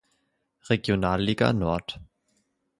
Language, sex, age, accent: German, male, 19-29, Deutschland Deutsch